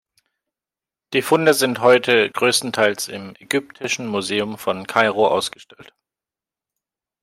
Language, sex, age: German, male, 30-39